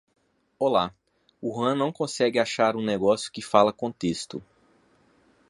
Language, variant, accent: Portuguese, Portuguese (Brasil), Mineiro